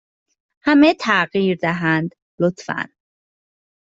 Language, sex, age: Persian, female, 30-39